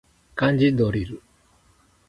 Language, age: Japanese, 60-69